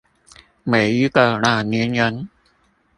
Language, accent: Chinese, 出生地：臺北市